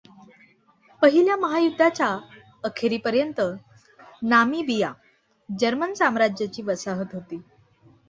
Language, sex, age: Marathi, female, 19-29